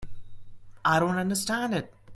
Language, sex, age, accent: English, male, 19-29, India and South Asia (India, Pakistan, Sri Lanka)